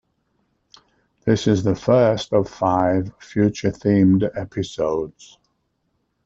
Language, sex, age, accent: English, male, 70-79, England English